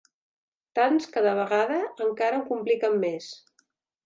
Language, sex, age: Catalan, female, 50-59